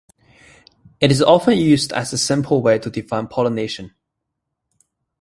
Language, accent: English, Australian English